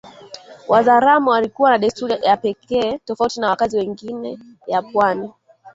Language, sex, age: Swahili, female, 19-29